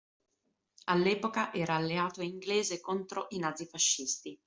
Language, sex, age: Italian, female, 30-39